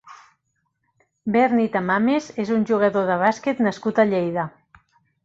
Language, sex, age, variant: Catalan, female, 50-59, Central